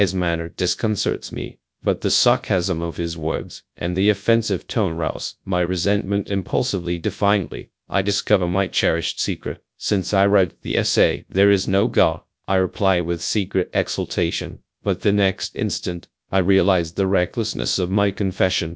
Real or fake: fake